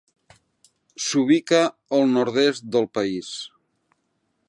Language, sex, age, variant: Catalan, male, 50-59, Central